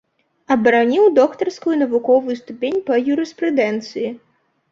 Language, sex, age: Belarusian, female, under 19